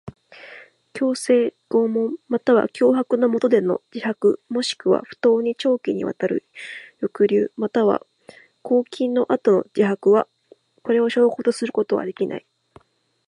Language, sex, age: Japanese, female, 19-29